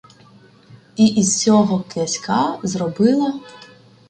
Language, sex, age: Ukrainian, female, 19-29